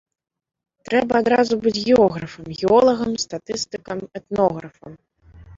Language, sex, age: Belarusian, female, 19-29